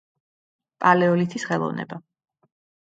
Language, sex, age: Georgian, female, 40-49